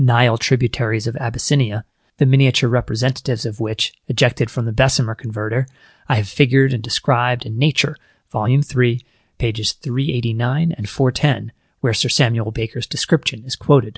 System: none